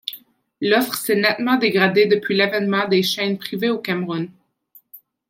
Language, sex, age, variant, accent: French, female, 19-29, Français d'Amérique du Nord, Français du Canada